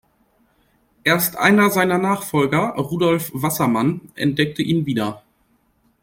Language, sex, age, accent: German, male, 19-29, Deutschland Deutsch